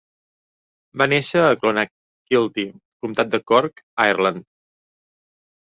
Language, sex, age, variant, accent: Catalan, male, 40-49, Balear, menorquí